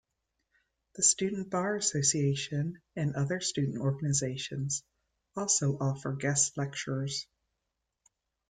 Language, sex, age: English, female, 50-59